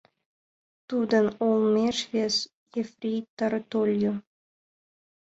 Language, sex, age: Mari, female, under 19